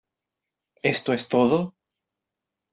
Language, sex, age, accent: Spanish, male, 19-29, Rioplatense: Argentina, Uruguay, este de Bolivia, Paraguay